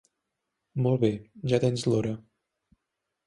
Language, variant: Catalan, Central